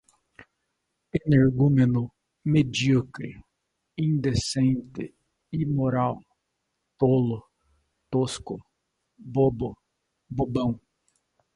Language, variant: Portuguese, Portuguese (Brasil)